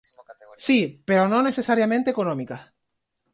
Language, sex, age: Spanish, male, 19-29